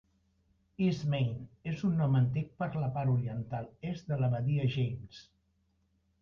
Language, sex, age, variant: Catalan, male, 60-69, Central